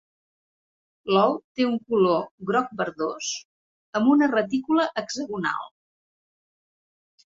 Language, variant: Catalan, Central